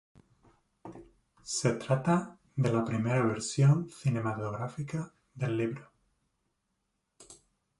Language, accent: Spanish, España: Sur peninsular (Andalucia, Extremadura, Murcia)